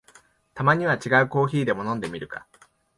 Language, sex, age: Japanese, male, 19-29